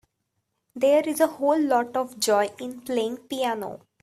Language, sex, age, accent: English, female, 19-29, India and South Asia (India, Pakistan, Sri Lanka)